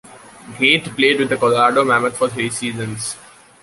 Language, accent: English, India and South Asia (India, Pakistan, Sri Lanka)